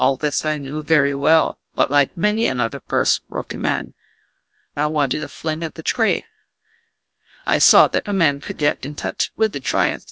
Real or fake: fake